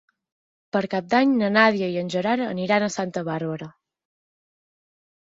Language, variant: Catalan, Central